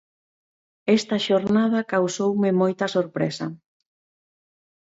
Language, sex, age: Galician, female, 40-49